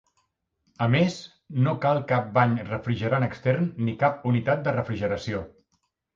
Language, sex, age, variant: Catalan, male, 40-49, Central